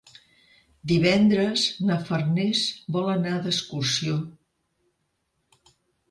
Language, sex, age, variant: Catalan, female, 60-69, Central